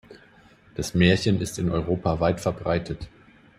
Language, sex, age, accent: German, male, 40-49, Deutschland Deutsch